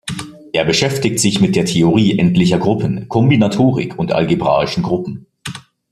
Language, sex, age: German, male, 19-29